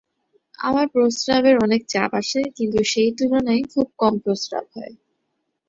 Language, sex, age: Bengali, female, 19-29